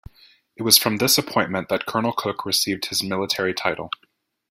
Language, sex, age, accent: English, male, 19-29, United States English